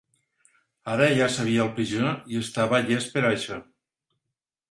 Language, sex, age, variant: Catalan, male, 50-59, Nord-Occidental